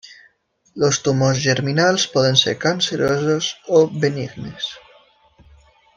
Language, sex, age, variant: Catalan, male, under 19, Nord-Occidental